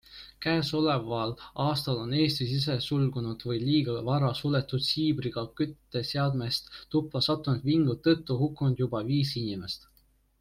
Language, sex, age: Estonian, male, 19-29